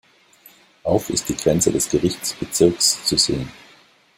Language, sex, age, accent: German, male, 50-59, Deutschland Deutsch